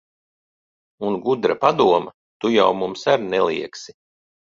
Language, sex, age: Latvian, male, 40-49